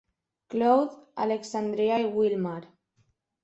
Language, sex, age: Catalan, female, 40-49